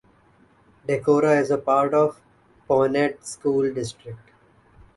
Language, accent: English, India and South Asia (India, Pakistan, Sri Lanka)